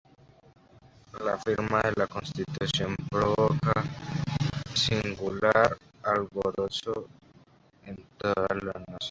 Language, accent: Spanish, España: Norte peninsular (Asturias, Castilla y León, Cantabria, País Vasco, Navarra, Aragón, La Rioja, Guadalajara, Cuenca)